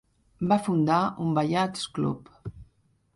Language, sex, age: Catalan, female, 50-59